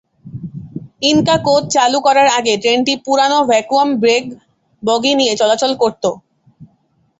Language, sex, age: Bengali, female, under 19